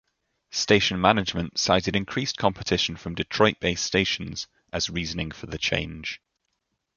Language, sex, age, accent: English, male, 19-29, England English